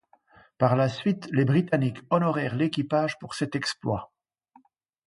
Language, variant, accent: French, Français d'Europe, Français de Belgique